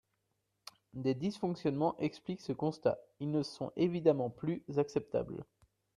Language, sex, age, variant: French, male, 19-29, Français de métropole